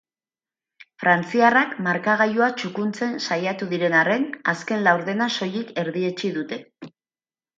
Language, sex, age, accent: Basque, female, 40-49, Mendebalekoa (Araba, Bizkaia, Gipuzkoako mendebaleko herri batzuk)